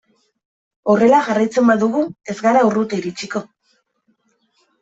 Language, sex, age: Basque, female, 30-39